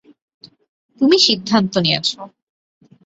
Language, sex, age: Bengali, female, 19-29